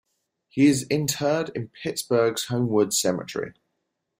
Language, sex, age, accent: English, male, 19-29, England English